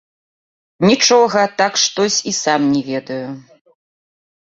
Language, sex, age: Belarusian, female, 40-49